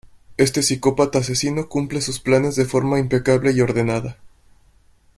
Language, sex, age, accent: Spanish, male, 19-29, México